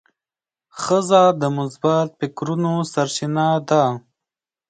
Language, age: Pashto, 19-29